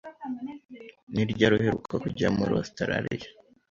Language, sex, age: Kinyarwanda, male, under 19